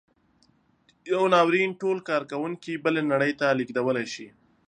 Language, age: Pashto, 19-29